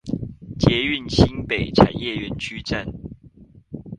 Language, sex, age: Chinese, male, 19-29